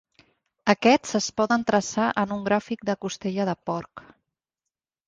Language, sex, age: Catalan, female, 40-49